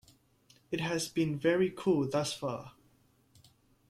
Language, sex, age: English, male, 19-29